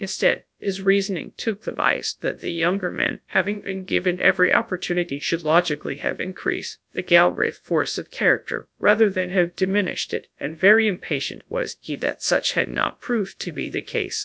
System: TTS, GradTTS